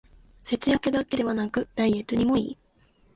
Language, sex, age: Japanese, female, 19-29